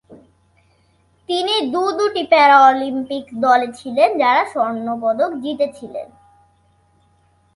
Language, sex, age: Bengali, female, under 19